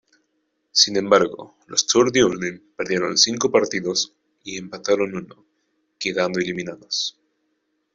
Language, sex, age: Spanish, male, 19-29